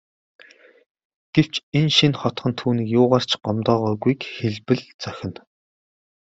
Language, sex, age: Mongolian, male, 30-39